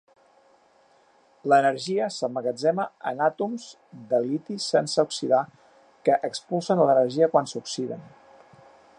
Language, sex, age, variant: Catalan, male, 40-49, Balear